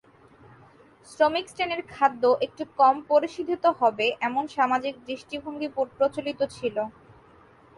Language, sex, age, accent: Bengali, female, 19-29, শুদ্ধ বাংলা